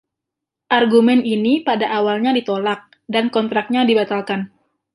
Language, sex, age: Indonesian, female, 19-29